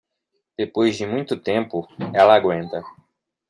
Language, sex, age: Portuguese, male, 19-29